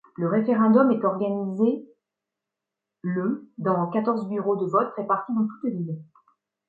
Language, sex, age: French, female, 40-49